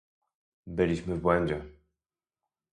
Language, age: Polish, 19-29